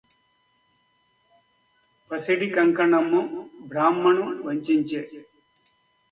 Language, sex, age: Telugu, male, 60-69